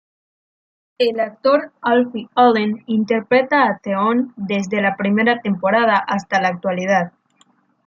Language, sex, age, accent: Spanish, female, 19-29, México